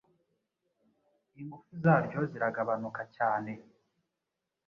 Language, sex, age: Kinyarwanda, male, 19-29